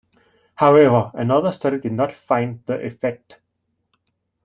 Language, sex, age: English, male, 19-29